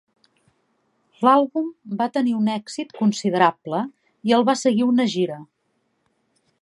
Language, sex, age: Catalan, female, 40-49